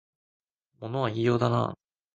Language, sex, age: Japanese, male, under 19